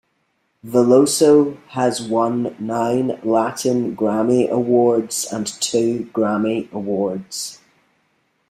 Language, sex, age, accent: English, male, 40-49, England English